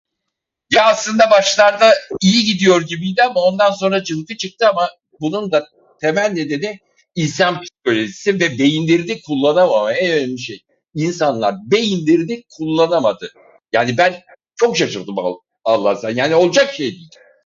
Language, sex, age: Turkish, male, 60-69